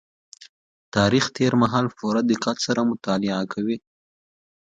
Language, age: Pashto, 19-29